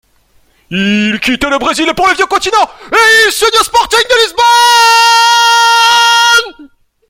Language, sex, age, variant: French, male, under 19, Français de métropole